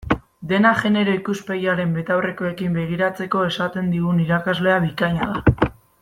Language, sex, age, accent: Basque, female, 19-29, Mendebalekoa (Araba, Bizkaia, Gipuzkoako mendebaleko herri batzuk)